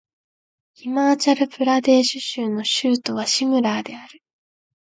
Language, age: Japanese, 19-29